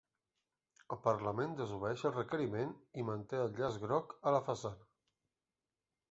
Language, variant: Catalan, Central